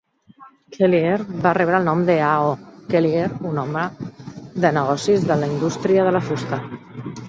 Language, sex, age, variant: Catalan, female, 30-39, Central